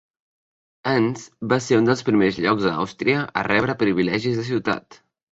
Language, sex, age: Catalan, male, under 19